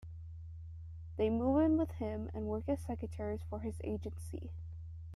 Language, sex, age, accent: English, female, 19-29, United States English